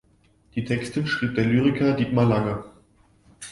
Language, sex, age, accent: German, male, 19-29, Deutschland Deutsch